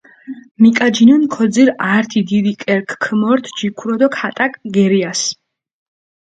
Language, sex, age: Mingrelian, female, 19-29